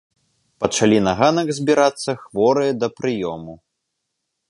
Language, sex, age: Belarusian, male, 19-29